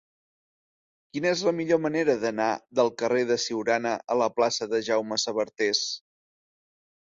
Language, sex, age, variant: Catalan, male, 40-49, Central